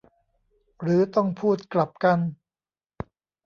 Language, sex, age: Thai, male, 50-59